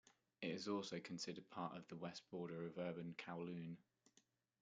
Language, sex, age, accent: English, male, 30-39, England English